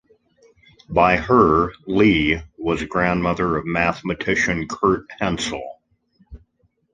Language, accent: English, United States English